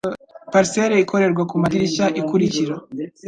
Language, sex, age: Kinyarwanda, male, 19-29